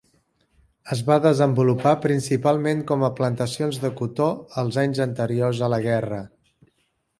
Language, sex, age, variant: Catalan, male, 40-49, Central